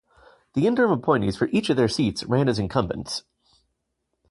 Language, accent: English, United States English